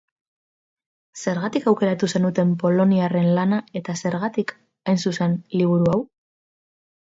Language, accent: Basque, Mendebalekoa (Araba, Bizkaia, Gipuzkoako mendebaleko herri batzuk)